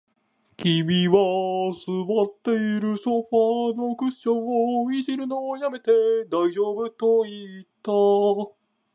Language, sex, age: Japanese, male, 19-29